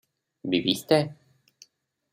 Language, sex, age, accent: Spanish, male, 30-39, Rioplatense: Argentina, Uruguay, este de Bolivia, Paraguay